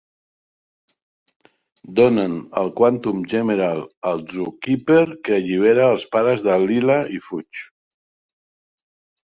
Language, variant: Catalan, Central